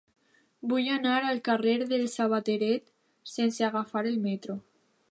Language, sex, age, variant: Catalan, female, under 19, Alacantí